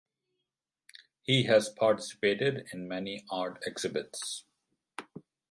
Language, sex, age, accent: English, male, 40-49, India and South Asia (India, Pakistan, Sri Lanka)